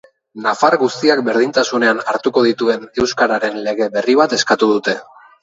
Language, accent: Basque, Erdialdekoa edo Nafarra (Gipuzkoa, Nafarroa)